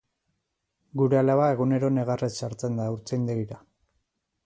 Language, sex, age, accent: Basque, male, 30-39, Erdialdekoa edo Nafarra (Gipuzkoa, Nafarroa)